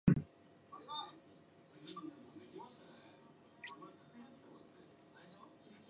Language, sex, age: English, female, 19-29